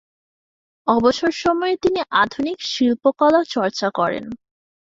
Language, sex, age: Bengali, female, 19-29